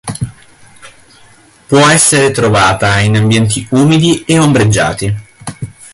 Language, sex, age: Italian, male, 19-29